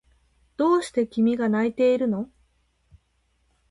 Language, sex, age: Japanese, female, 19-29